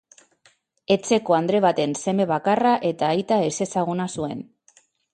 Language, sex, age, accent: Basque, female, 40-49, Mendebalekoa (Araba, Bizkaia, Gipuzkoako mendebaleko herri batzuk)